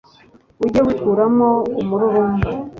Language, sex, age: Kinyarwanda, female, 30-39